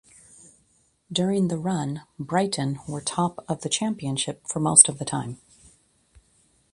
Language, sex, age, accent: English, female, 50-59, United States English